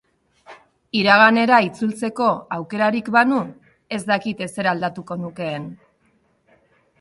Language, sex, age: Basque, female, 30-39